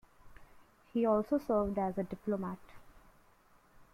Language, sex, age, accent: English, female, 19-29, India and South Asia (India, Pakistan, Sri Lanka)